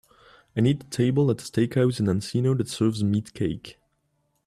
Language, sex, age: English, male, 19-29